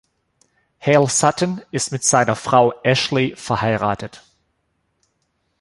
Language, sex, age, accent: German, male, 40-49, Deutschland Deutsch